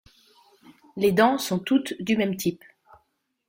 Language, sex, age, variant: French, female, 50-59, Français de métropole